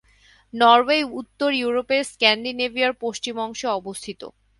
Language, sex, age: Bengali, male, 30-39